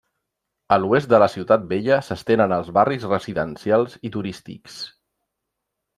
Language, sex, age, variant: Catalan, male, 40-49, Central